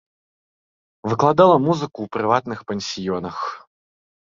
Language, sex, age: Belarusian, male, under 19